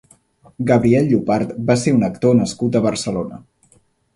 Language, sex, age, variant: Catalan, male, 19-29, Central